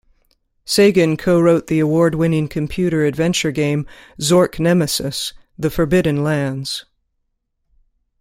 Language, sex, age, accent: English, female, 30-39, United States English